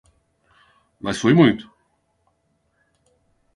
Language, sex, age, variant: Portuguese, male, 40-49, Portuguese (Brasil)